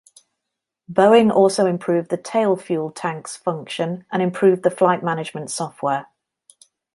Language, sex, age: English, female, 30-39